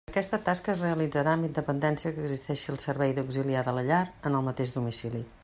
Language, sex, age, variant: Catalan, female, 50-59, Central